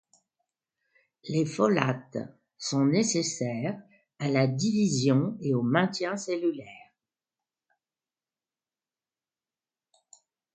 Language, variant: French, Français de métropole